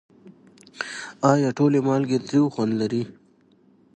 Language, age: Pashto, 19-29